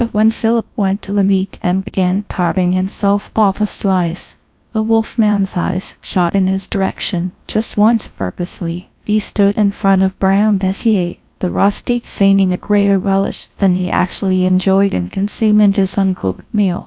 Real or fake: fake